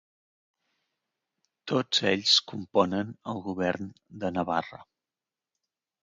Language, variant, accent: Catalan, Central, central